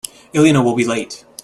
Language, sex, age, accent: English, male, 19-29, United States English